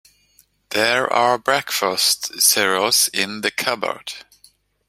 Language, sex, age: English, male, 40-49